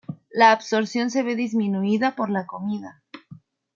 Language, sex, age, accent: Spanish, female, 19-29, México